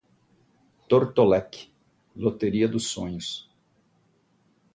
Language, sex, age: Portuguese, male, 50-59